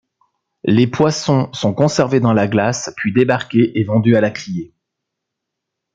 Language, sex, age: French, male, 40-49